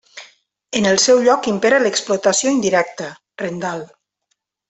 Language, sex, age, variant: Catalan, female, 30-39, Nord-Occidental